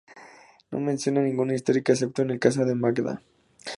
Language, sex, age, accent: Spanish, male, 19-29, México